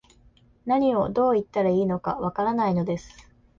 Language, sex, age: Japanese, female, 19-29